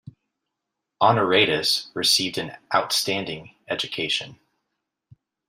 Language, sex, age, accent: English, male, 30-39, United States English